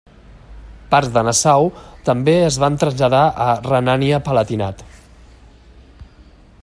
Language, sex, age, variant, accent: Catalan, male, 40-49, Central, central